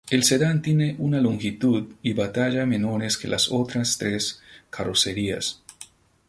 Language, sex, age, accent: Spanish, male, 30-39, Andino-Pacífico: Colombia, Perú, Ecuador, oeste de Bolivia y Venezuela andina